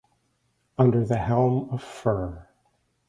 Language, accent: English, Canadian English